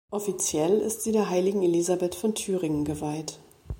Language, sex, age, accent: German, female, 40-49, Deutschland Deutsch